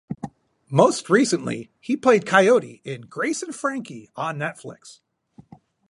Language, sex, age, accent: English, male, 40-49, United States English